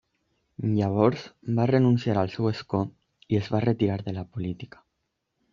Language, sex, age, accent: Catalan, male, under 19, valencià